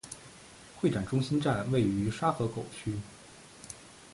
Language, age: Chinese, 30-39